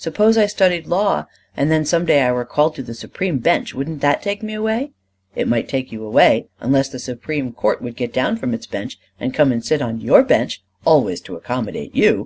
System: none